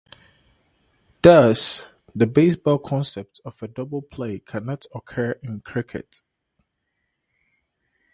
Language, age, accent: English, 19-29, United States English; Southern African (South Africa, Zimbabwe, Namibia)